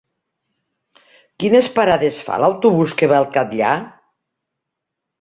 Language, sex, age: Catalan, female, 60-69